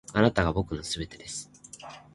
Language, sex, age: Japanese, male, 19-29